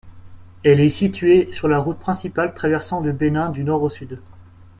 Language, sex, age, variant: French, male, 19-29, Français de métropole